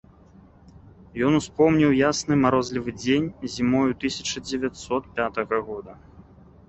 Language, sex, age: Belarusian, male, 19-29